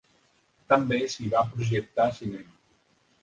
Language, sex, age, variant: Catalan, male, 50-59, Central